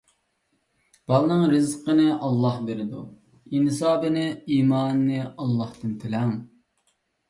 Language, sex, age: Uyghur, male, 30-39